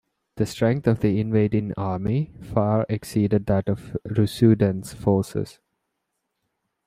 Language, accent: English, India and South Asia (India, Pakistan, Sri Lanka)